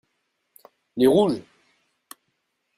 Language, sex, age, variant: French, male, 19-29, Français de métropole